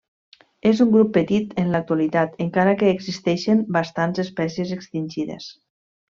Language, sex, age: Catalan, female, 40-49